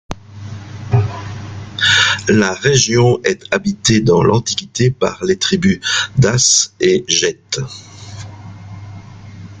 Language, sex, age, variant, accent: French, male, 60-69, Français d'Europe, Français de Belgique